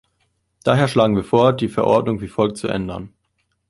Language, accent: German, Deutschland Deutsch